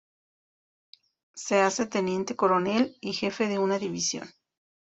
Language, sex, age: Spanish, female, 40-49